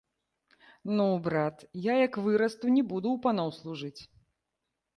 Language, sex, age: Belarusian, female, 30-39